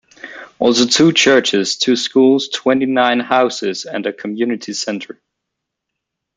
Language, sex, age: English, male, 19-29